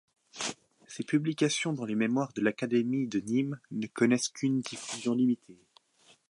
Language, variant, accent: French, Français d'Europe, Français de Suisse